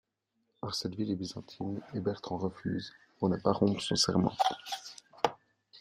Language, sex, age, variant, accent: French, male, 30-39, Français d'Europe, Français de Suisse